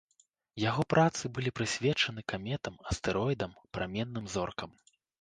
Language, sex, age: Belarusian, male, 19-29